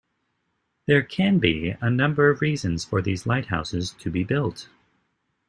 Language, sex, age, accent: English, male, 30-39, United States English